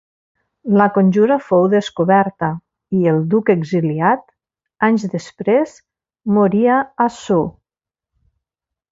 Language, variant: Catalan, Nord-Occidental